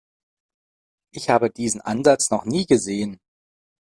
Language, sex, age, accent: German, female, 30-39, Deutschland Deutsch